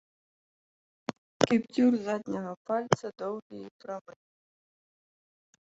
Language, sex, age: Belarusian, female, 19-29